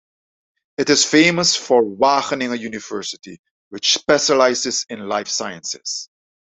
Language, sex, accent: English, male, England English